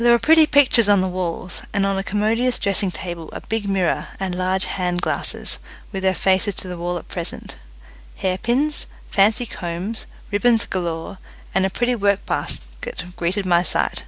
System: none